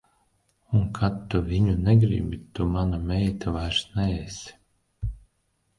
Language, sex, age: Latvian, male, 40-49